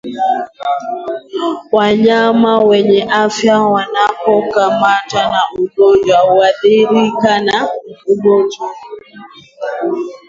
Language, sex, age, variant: Swahili, female, 19-29, Kiswahili cha Bara ya Kenya